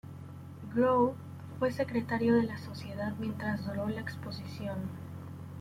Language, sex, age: Spanish, female, 19-29